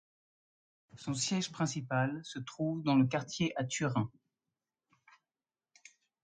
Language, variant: French, Français de métropole